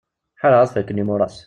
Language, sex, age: Kabyle, male, 19-29